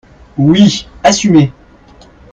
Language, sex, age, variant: French, male, 30-39, Français de métropole